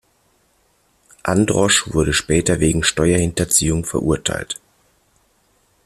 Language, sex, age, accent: German, male, 40-49, Deutschland Deutsch